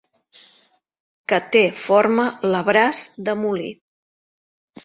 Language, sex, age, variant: Catalan, female, 40-49, Central